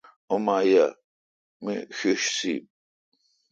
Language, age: Kalkoti, 50-59